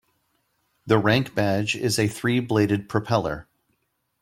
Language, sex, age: English, male, 30-39